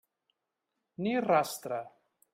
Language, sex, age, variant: Catalan, male, 50-59, Central